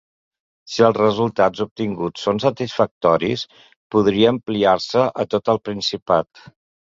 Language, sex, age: Catalan, male, 50-59